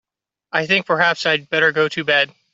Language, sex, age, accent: English, male, 30-39, United States English